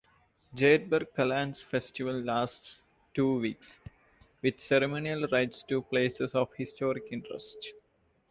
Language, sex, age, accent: English, male, 19-29, India and South Asia (India, Pakistan, Sri Lanka)